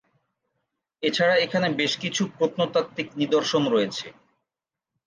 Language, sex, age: Bengali, male, 19-29